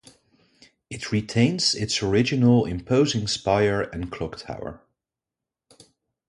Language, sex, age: English, male, 30-39